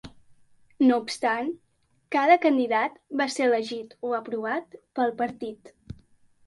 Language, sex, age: Catalan, female, under 19